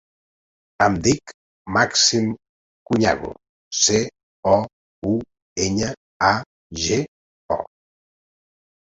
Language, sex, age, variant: Catalan, male, 40-49, Central